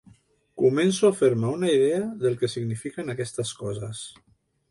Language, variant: Catalan, Central